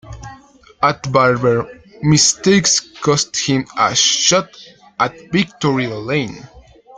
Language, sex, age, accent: English, male, 19-29, United States English